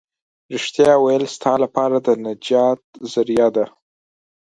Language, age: Pashto, 19-29